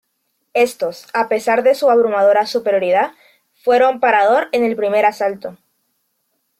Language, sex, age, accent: Spanish, female, 19-29, América central